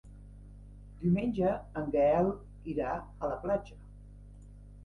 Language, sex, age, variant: Catalan, female, 50-59, Septentrional